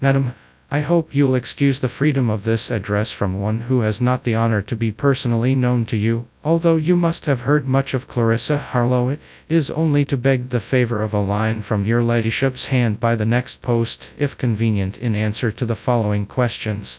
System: TTS, FastPitch